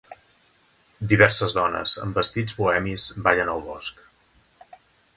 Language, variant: Catalan, Central